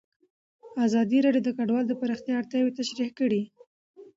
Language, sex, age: Pashto, female, 19-29